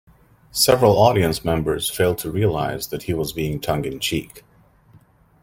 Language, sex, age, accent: English, male, 40-49, United States English